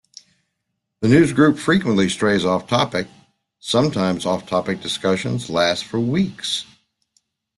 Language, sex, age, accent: English, male, 60-69, United States English